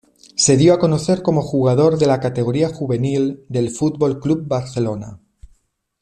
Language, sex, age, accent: Spanish, male, 40-49, España: Norte peninsular (Asturias, Castilla y León, Cantabria, País Vasco, Navarra, Aragón, La Rioja, Guadalajara, Cuenca)